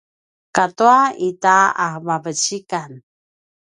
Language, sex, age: Paiwan, female, 50-59